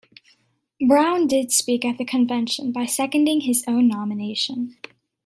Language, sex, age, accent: English, female, under 19, United States English